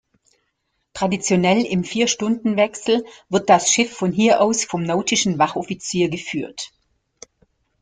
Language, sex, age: German, female, 50-59